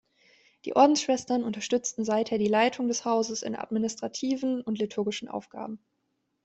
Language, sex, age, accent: German, female, 19-29, Deutschland Deutsch